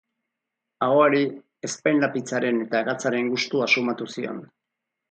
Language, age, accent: Basque, 60-69, Erdialdekoa edo Nafarra (Gipuzkoa, Nafarroa)